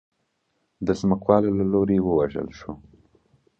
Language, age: Pashto, 19-29